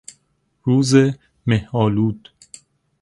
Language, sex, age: Persian, male, 30-39